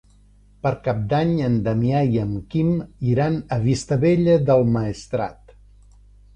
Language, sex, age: Catalan, male, 50-59